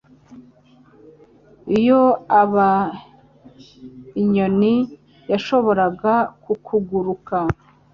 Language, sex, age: Kinyarwanda, male, 19-29